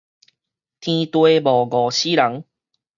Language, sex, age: Min Nan Chinese, male, 19-29